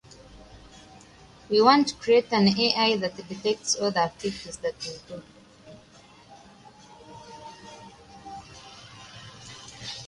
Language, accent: English, United States English